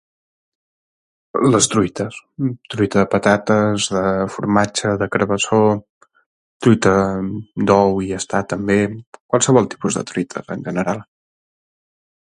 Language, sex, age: Catalan, male, 30-39